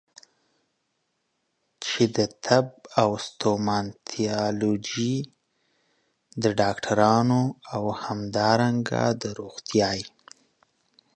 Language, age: Pashto, 19-29